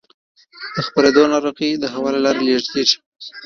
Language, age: Pashto, 19-29